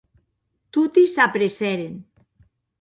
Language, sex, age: Occitan, female, 40-49